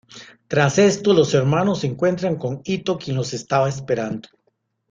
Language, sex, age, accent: Spanish, male, 50-59, América central